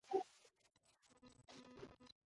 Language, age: English, 19-29